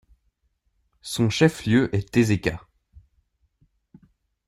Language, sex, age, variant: French, male, 19-29, Français de métropole